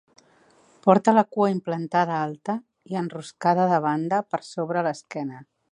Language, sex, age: Catalan, female, 60-69